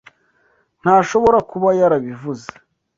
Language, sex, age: Kinyarwanda, male, 19-29